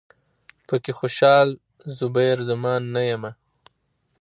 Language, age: Pashto, 30-39